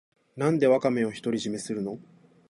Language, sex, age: Japanese, male, 19-29